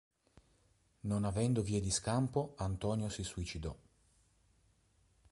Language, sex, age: Italian, male, 40-49